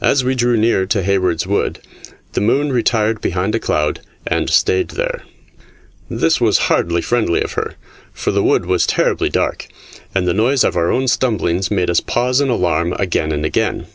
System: none